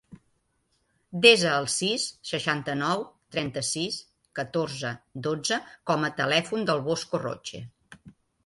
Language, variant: Catalan, Central